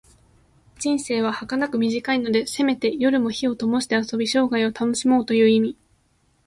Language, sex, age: Japanese, female, 19-29